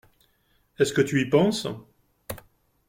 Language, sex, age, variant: French, male, 40-49, Français de métropole